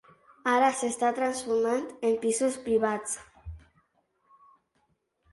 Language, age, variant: Catalan, under 19, Central